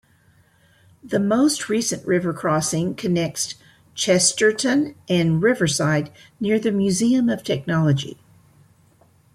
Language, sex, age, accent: English, female, 60-69, United States English